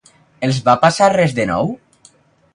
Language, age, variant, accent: Catalan, under 19, Valencià septentrional, valencià